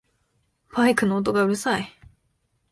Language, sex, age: Japanese, female, 19-29